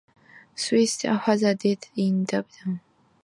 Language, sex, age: English, female, 19-29